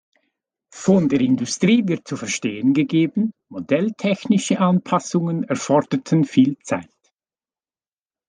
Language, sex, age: German, male, 60-69